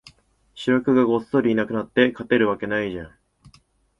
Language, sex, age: Japanese, male, 19-29